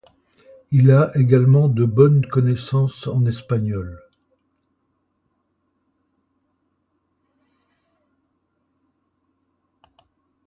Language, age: French, 70-79